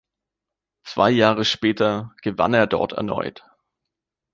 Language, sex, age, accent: German, male, 19-29, Deutschland Deutsch